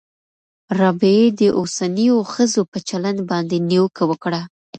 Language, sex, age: Pashto, female, under 19